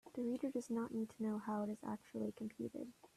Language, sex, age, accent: English, female, under 19, United States English